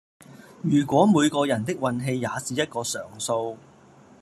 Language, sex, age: Cantonese, male, 40-49